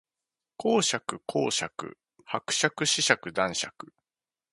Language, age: Japanese, 30-39